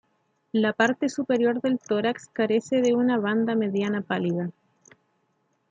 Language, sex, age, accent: Spanish, female, 30-39, Chileno: Chile, Cuyo